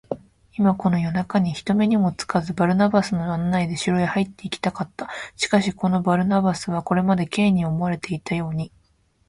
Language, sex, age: Japanese, female, 19-29